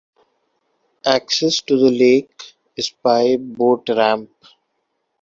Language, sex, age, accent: English, male, 19-29, India and South Asia (India, Pakistan, Sri Lanka)